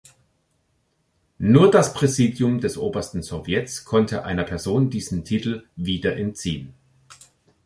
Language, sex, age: German, male, 50-59